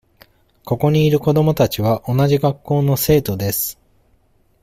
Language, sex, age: Japanese, male, 19-29